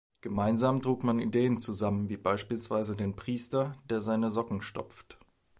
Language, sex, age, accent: German, male, 19-29, Deutschland Deutsch